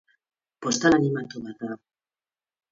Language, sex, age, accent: Basque, female, 30-39, Mendebalekoa (Araba, Bizkaia, Gipuzkoako mendebaleko herri batzuk)